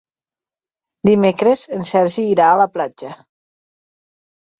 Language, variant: Catalan, Nord-Occidental